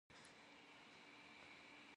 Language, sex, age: Kabardian, female, 40-49